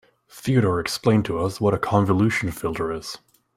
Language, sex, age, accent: English, male, 19-29, United States English